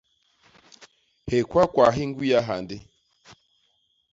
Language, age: Basaa, 40-49